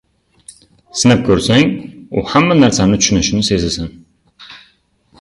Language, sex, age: Uzbek, male, 19-29